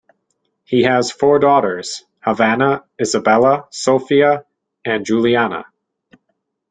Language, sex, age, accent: English, male, 30-39, United States English